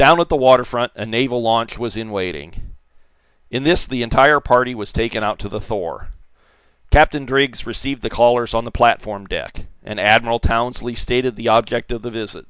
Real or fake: real